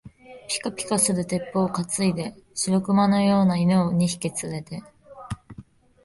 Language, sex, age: Japanese, female, 19-29